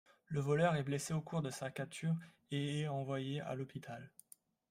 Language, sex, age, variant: French, male, 19-29, Français de métropole